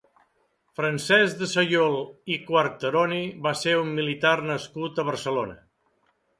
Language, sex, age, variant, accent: Catalan, male, 60-69, Central, central